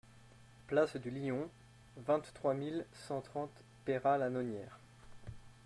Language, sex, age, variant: French, male, 19-29, Français de métropole